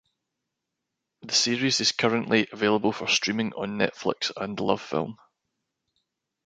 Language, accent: English, Scottish English